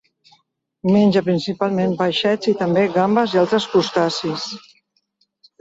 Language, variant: Catalan, Central